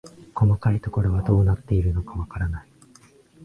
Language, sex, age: Japanese, male, 19-29